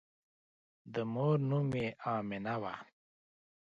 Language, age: Pashto, 30-39